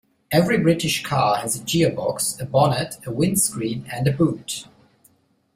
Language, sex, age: English, male, 30-39